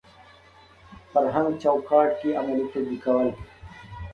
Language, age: Pashto, 19-29